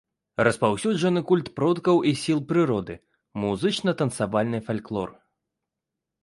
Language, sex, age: Belarusian, male, 19-29